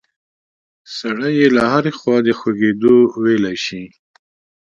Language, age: Pashto, 50-59